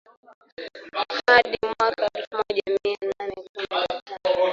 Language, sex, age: Swahili, female, 19-29